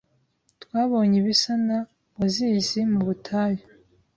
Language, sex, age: Kinyarwanda, female, 19-29